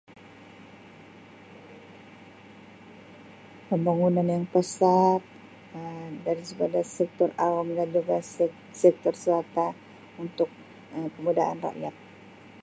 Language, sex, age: Sabah Malay, female, 60-69